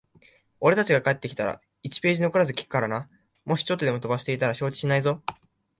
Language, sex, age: Japanese, male, 19-29